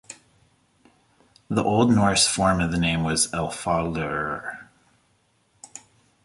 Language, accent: English, United States English